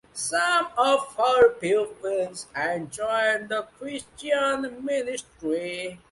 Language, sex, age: English, male, 19-29